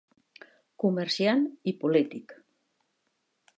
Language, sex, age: Catalan, female, 60-69